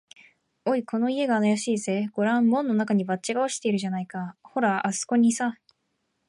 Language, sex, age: Japanese, female, 19-29